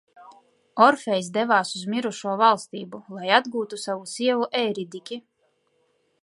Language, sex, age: Latvian, female, 19-29